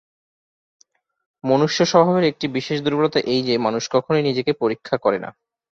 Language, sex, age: Bengali, male, 30-39